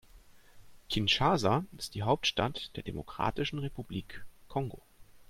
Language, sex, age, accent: German, male, 30-39, Deutschland Deutsch